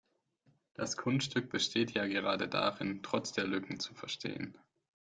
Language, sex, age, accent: German, male, 19-29, Deutschland Deutsch